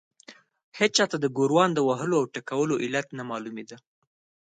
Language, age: Pashto, under 19